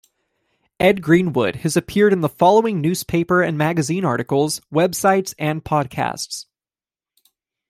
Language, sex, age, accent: English, male, 19-29, United States English